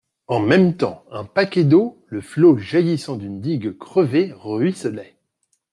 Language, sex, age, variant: French, male, 40-49, Français de métropole